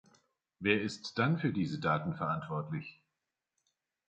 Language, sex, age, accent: German, male, 50-59, Deutschland Deutsch